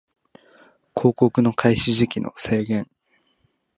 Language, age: Japanese, 19-29